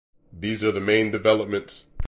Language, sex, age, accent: English, male, 40-49, United States English